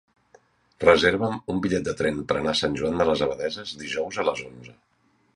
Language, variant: Catalan, Central